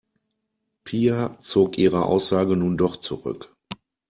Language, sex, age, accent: German, male, 40-49, Deutschland Deutsch